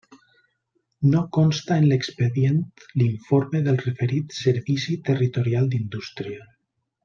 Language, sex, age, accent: Catalan, male, 40-49, valencià